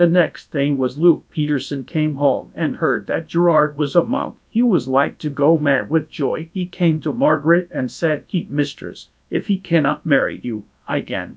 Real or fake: fake